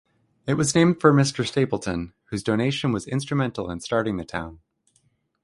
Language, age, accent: English, 30-39, United States English